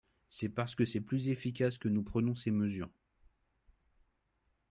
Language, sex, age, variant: French, male, 30-39, Français de métropole